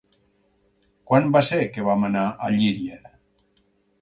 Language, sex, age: Catalan, male, 60-69